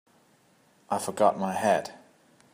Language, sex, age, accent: English, male, 40-49, England English